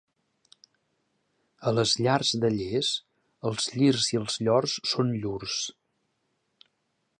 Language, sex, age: Catalan, male, 40-49